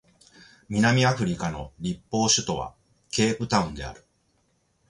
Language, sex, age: Japanese, male, 40-49